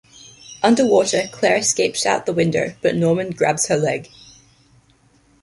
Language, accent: English, Australian English